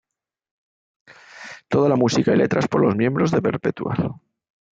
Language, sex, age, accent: Spanish, male, 40-49, España: Sur peninsular (Andalucia, Extremadura, Murcia)